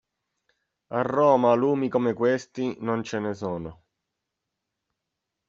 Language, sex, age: Italian, male, 30-39